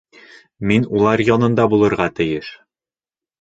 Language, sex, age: Bashkir, male, under 19